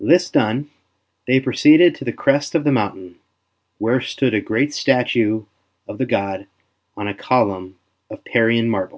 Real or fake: real